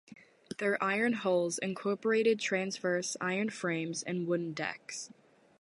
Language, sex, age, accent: English, female, under 19, United States English